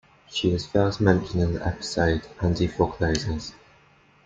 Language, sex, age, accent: English, male, under 19, England English